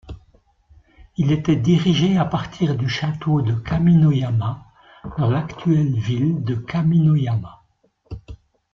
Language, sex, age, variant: French, male, 60-69, Français de métropole